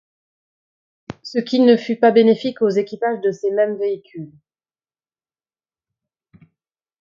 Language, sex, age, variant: French, female, 30-39, Français de métropole